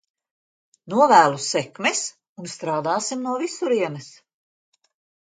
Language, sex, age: Latvian, female, 60-69